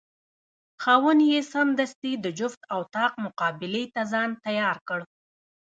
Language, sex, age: Pashto, female, 30-39